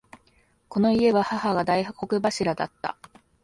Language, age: Japanese, 19-29